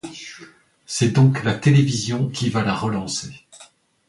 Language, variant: French, Français de métropole